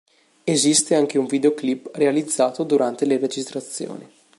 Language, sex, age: Italian, male, 19-29